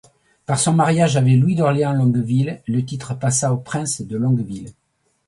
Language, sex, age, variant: French, male, 60-69, Français de métropole